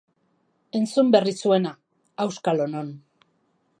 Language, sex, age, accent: Basque, female, 50-59, Mendebalekoa (Araba, Bizkaia, Gipuzkoako mendebaleko herri batzuk)